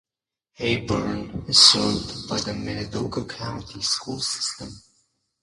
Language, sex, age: English, male, 40-49